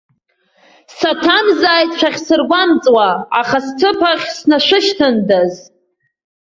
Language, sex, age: Abkhazian, female, under 19